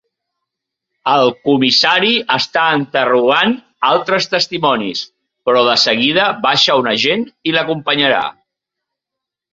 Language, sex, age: Catalan, male, 40-49